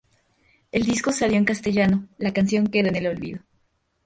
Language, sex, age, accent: Spanish, female, 19-29, México